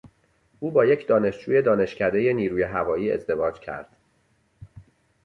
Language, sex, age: Persian, male, 30-39